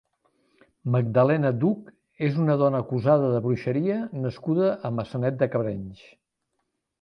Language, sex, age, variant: Catalan, male, 70-79, Central